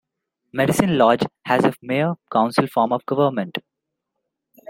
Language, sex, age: English, male, under 19